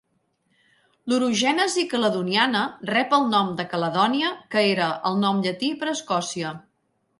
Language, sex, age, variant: Catalan, female, 40-49, Central